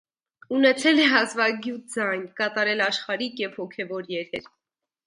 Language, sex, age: Armenian, female, 19-29